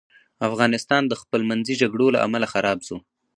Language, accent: Pashto, معیاري پښتو